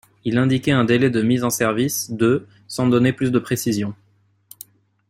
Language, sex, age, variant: French, male, 19-29, Français de métropole